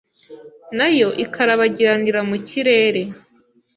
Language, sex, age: Kinyarwanda, female, 19-29